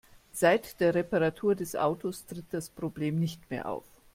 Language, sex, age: German, female, 50-59